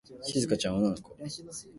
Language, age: Japanese, under 19